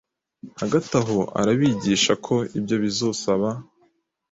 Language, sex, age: Kinyarwanda, male, 30-39